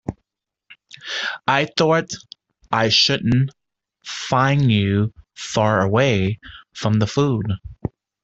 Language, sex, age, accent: English, male, 30-39, United States English